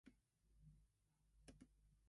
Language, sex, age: English, female, under 19